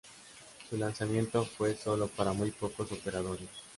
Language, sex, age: Spanish, male, 19-29